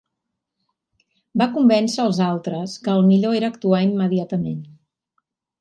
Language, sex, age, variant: Catalan, female, 50-59, Central